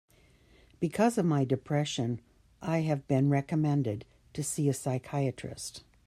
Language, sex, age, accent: English, female, 60-69, United States English